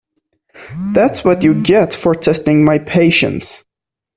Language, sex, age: English, male, 19-29